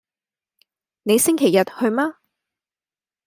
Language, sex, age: Cantonese, female, 19-29